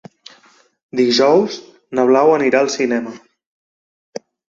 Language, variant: Catalan, Central